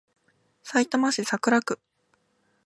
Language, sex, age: Japanese, female, 19-29